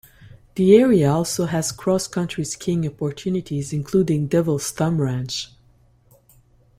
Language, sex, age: English, female, 50-59